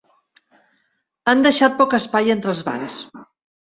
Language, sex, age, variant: Catalan, female, 60-69, Central